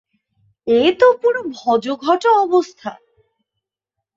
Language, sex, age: Bengali, female, 19-29